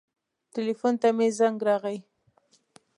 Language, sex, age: Pashto, female, 19-29